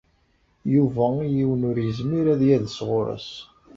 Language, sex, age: Kabyle, male, 30-39